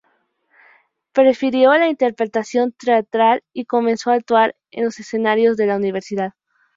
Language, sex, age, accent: Spanish, female, 19-29, México